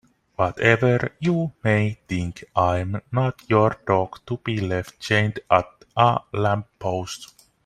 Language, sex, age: English, male, 30-39